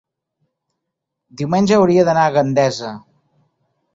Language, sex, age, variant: Catalan, male, 40-49, Central